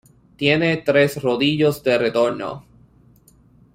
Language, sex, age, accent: Spanish, male, 19-29, Caribe: Cuba, Venezuela, Puerto Rico, República Dominicana, Panamá, Colombia caribeña, México caribeño, Costa del golfo de México